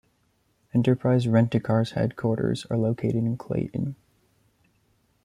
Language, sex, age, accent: English, male, 19-29, United States English